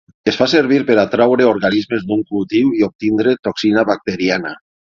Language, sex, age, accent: Catalan, male, 50-59, valencià